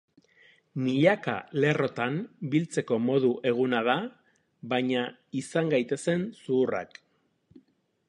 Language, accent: Basque, Erdialdekoa edo Nafarra (Gipuzkoa, Nafarroa)